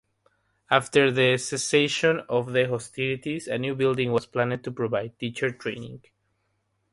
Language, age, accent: English, 19-29, United States English; India and South Asia (India, Pakistan, Sri Lanka)